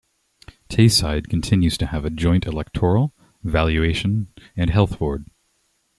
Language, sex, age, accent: English, male, 19-29, United States English